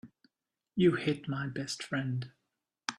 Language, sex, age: English, male, 19-29